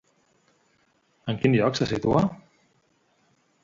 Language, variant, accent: Catalan, Central, central